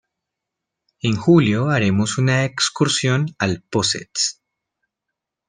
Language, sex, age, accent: Spanish, male, 30-39, Andino-Pacífico: Colombia, Perú, Ecuador, oeste de Bolivia y Venezuela andina